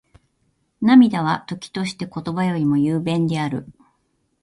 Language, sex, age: Japanese, female, 50-59